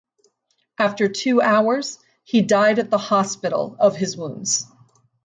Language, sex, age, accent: English, female, 30-39, United States English